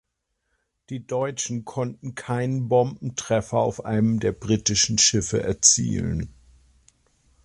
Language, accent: German, Deutschland Deutsch